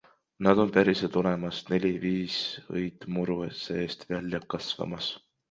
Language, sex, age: Estonian, male, 19-29